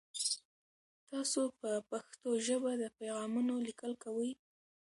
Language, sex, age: Pashto, female, under 19